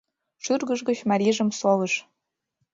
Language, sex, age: Mari, female, 19-29